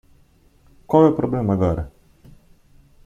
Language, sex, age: Portuguese, male, 19-29